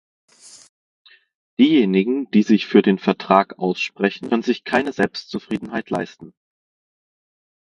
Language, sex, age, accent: German, male, 40-49, Deutschland Deutsch